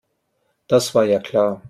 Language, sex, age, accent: German, male, 50-59, Österreichisches Deutsch